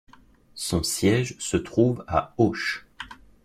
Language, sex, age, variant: French, male, 19-29, Français de métropole